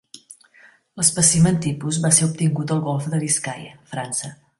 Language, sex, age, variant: Catalan, female, 50-59, Central